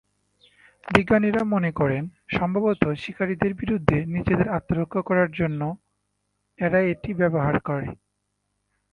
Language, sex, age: Bengali, male, 19-29